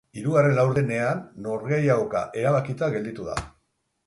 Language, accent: Basque, Mendebalekoa (Araba, Bizkaia, Gipuzkoako mendebaleko herri batzuk)